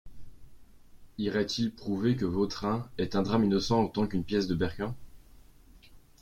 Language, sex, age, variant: French, male, 19-29, Français de métropole